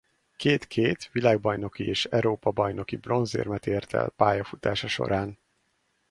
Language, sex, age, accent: Hungarian, male, 30-39, budapesti